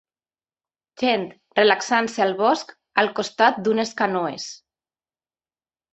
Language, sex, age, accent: Catalan, female, 40-49, valencià